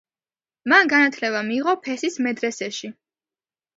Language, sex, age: Georgian, female, under 19